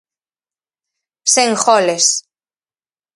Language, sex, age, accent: Galician, female, 40-49, Atlántico (seseo e gheada)